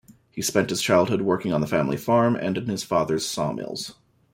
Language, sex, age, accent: English, male, 30-39, United States English